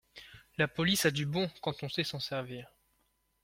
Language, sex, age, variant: French, male, 19-29, Français de métropole